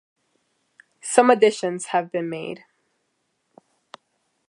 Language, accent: English, United States English